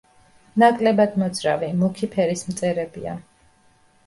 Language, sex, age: Georgian, female, 30-39